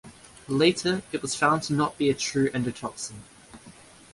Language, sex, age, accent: English, male, under 19, Australian English